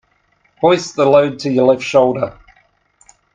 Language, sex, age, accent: English, male, 40-49, Australian English